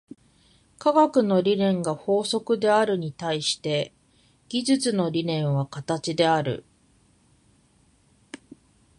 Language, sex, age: Japanese, female, 40-49